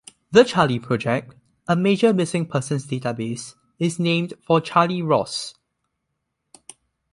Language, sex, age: English, male, under 19